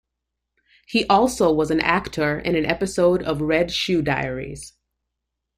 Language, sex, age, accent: English, female, 30-39, United States English